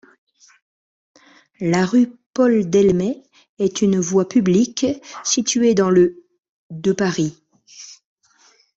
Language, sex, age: French, female, 50-59